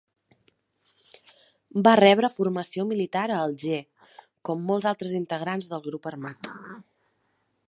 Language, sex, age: Catalan, female, 30-39